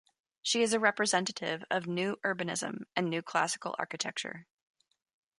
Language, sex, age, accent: English, female, 30-39, United States English